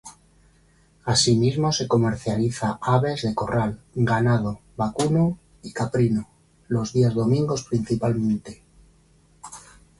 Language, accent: Spanish, España: Centro-Sur peninsular (Madrid, Toledo, Castilla-La Mancha)